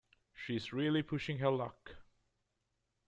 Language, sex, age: English, male, 30-39